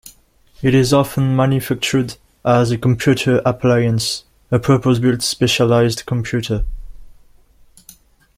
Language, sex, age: English, male, 19-29